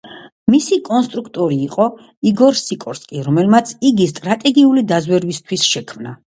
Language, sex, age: Georgian, female, 50-59